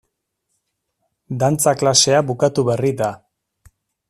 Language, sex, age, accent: Basque, male, 40-49, Erdialdekoa edo Nafarra (Gipuzkoa, Nafarroa)